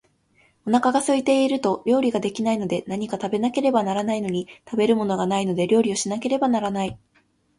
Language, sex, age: Japanese, female, 19-29